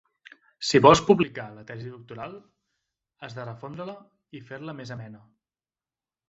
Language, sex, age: Catalan, male, 30-39